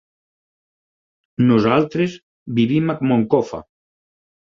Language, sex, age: Catalan, male, 50-59